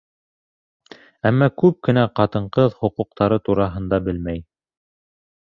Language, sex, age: Bashkir, male, 19-29